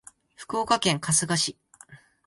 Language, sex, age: Japanese, male, 19-29